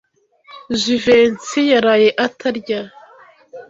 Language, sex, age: Kinyarwanda, female, 19-29